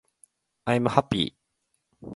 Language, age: Japanese, 40-49